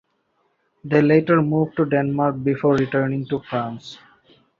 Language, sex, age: English, male, 19-29